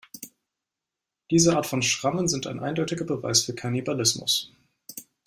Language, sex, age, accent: German, male, 19-29, Deutschland Deutsch